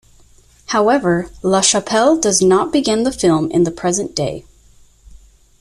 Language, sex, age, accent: English, female, 19-29, United States English